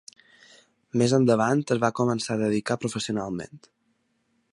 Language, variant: Catalan, Balear